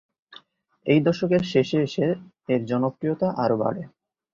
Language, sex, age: Bengali, male, 19-29